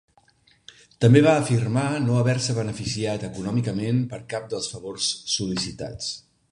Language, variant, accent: Catalan, Central, central